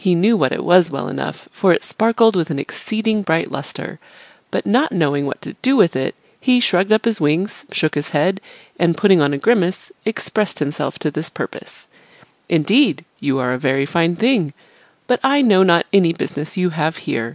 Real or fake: real